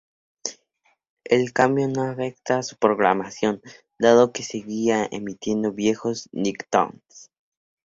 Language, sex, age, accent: Spanish, male, under 19, México